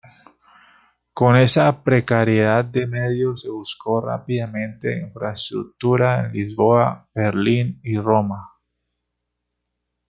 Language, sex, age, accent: Spanish, male, 30-39, Andino-Pacífico: Colombia, Perú, Ecuador, oeste de Bolivia y Venezuela andina